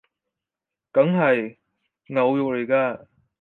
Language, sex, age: Cantonese, male, under 19